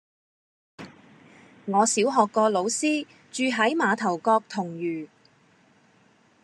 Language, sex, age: Cantonese, female, 30-39